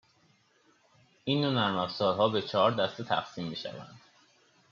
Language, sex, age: Persian, male, 19-29